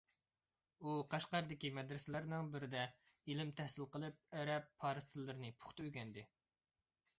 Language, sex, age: Uyghur, male, 19-29